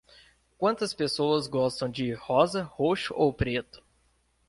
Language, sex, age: Portuguese, male, 19-29